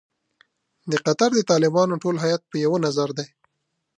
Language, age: Pashto, 19-29